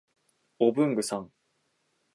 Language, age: Japanese, 19-29